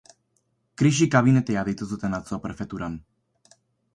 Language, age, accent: Basque, 19-29, Batua